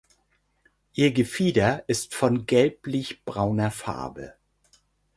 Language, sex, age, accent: German, male, 50-59, Deutschland Deutsch